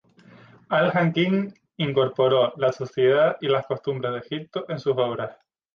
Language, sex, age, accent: Spanish, male, 19-29, España: Islas Canarias